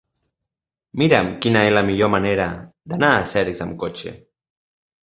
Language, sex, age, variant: Catalan, male, 19-29, Nord-Occidental